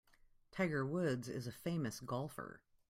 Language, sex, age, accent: English, female, 40-49, United States English